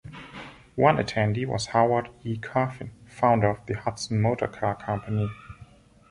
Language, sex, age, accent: English, male, 30-39, England English